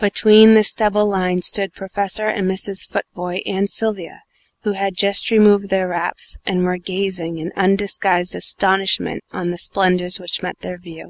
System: none